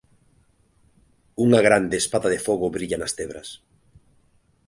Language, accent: Galician, Normativo (estándar)